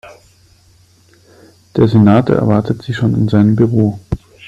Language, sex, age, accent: German, male, 30-39, Deutschland Deutsch